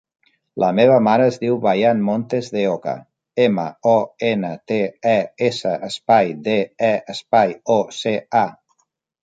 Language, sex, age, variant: Catalan, male, 40-49, Central